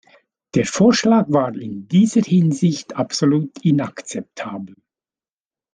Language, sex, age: German, male, 60-69